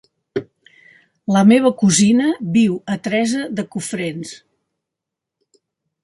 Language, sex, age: Catalan, female, 70-79